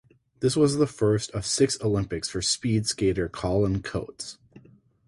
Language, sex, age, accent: English, male, 30-39, United States English